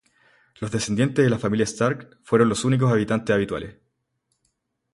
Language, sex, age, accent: Spanish, male, 19-29, Chileno: Chile, Cuyo